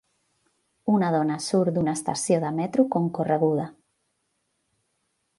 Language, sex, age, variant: Catalan, female, 40-49, Central